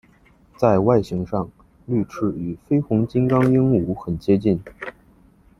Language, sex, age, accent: Chinese, male, 19-29, 出生地：河南省